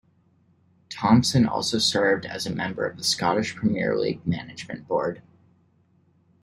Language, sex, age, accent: English, male, 19-29, United States English